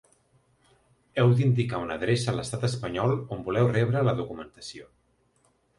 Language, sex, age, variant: Catalan, male, 19-29, Central